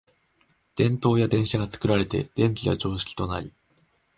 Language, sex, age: Japanese, male, under 19